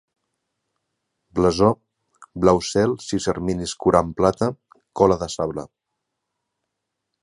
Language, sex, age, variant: Catalan, male, 50-59, Central